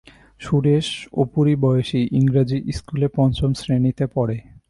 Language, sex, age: Bengali, male, 19-29